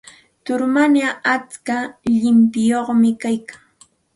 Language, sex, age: Santa Ana de Tusi Pasco Quechua, female, 30-39